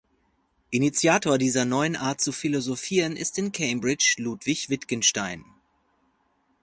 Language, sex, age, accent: German, male, 40-49, Deutschland Deutsch